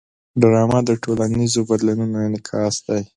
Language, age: Pashto, 19-29